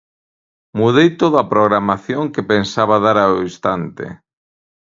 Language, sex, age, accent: Galician, male, 40-49, Normativo (estándar)